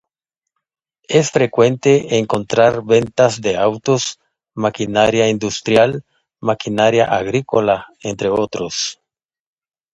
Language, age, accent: Spanish, 50-59, América central